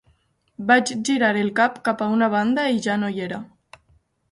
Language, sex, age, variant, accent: Catalan, female, 19-29, Valencià meridional, valencià